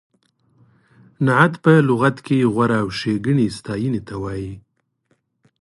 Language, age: Pashto, 30-39